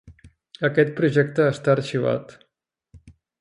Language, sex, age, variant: Catalan, male, 30-39, Central